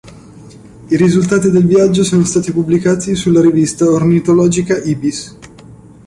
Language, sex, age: Italian, male, 19-29